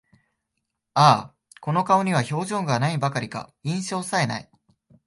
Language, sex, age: Japanese, male, 19-29